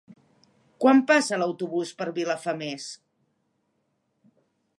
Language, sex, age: Catalan, female, 40-49